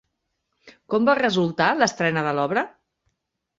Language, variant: Catalan, Central